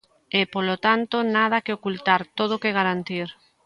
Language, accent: Galician, Normativo (estándar)